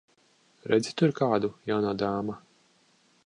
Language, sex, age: Latvian, male, 40-49